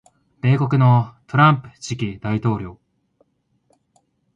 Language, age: Japanese, 19-29